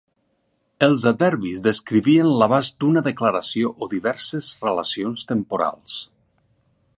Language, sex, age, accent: Catalan, male, 50-59, valencià